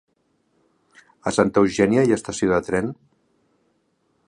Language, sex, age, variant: Catalan, male, 50-59, Central